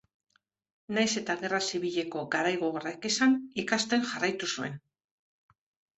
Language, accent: Basque, Mendebalekoa (Araba, Bizkaia, Gipuzkoako mendebaleko herri batzuk)